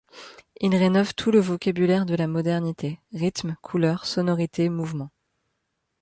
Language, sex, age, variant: French, female, 30-39, Français de métropole